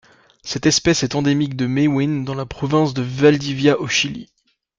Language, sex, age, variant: French, male, 19-29, Français de métropole